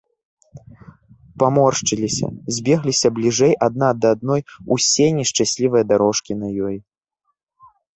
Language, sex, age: Belarusian, male, 19-29